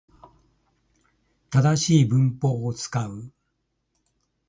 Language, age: Japanese, 70-79